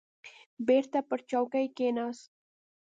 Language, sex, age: Pashto, female, 19-29